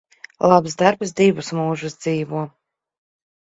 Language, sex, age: Latvian, female, 30-39